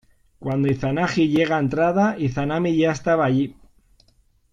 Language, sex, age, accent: Spanish, male, 40-49, España: Norte peninsular (Asturias, Castilla y León, Cantabria, País Vasco, Navarra, Aragón, La Rioja, Guadalajara, Cuenca)